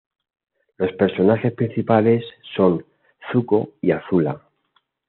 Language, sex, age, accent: Spanish, male, 50-59, España: Centro-Sur peninsular (Madrid, Toledo, Castilla-La Mancha)